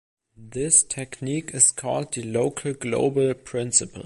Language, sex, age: English, male, under 19